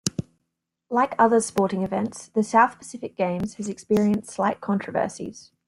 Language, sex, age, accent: English, female, 19-29, Australian English